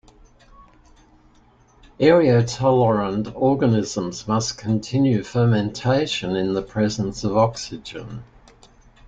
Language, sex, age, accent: English, male, 80-89, Australian English